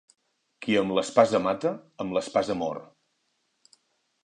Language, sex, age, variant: Catalan, male, 40-49, Nord-Occidental